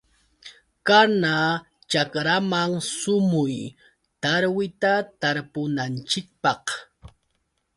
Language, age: Yauyos Quechua, 30-39